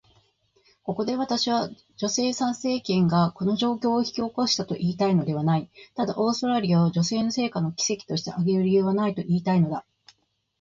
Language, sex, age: Japanese, female, 50-59